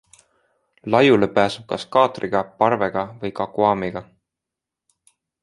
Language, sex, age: Estonian, male, 19-29